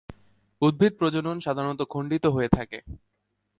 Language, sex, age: Bengali, male, 19-29